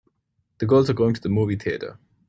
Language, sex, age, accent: English, male, 19-29, India and South Asia (India, Pakistan, Sri Lanka)